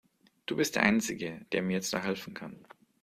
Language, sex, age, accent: German, male, 19-29, Deutschland Deutsch